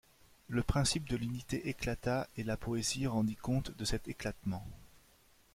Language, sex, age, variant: French, male, 30-39, Français de métropole